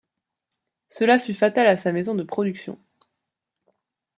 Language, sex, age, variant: French, female, 30-39, Français de métropole